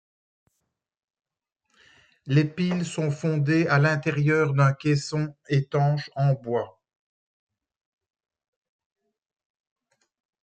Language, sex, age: French, male, 60-69